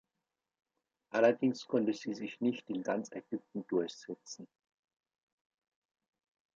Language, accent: German, Deutschland Deutsch